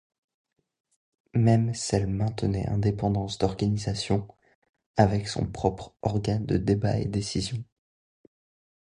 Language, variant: French, Français de métropole